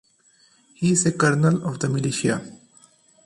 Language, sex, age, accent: English, male, 30-39, India and South Asia (India, Pakistan, Sri Lanka)